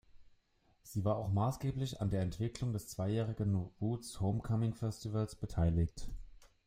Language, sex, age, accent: German, male, 30-39, Deutschland Deutsch